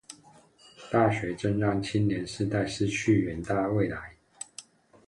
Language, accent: Chinese, 出生地：臺北市